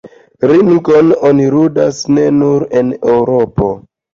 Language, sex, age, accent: Esperanto, male, 30-39, Internacia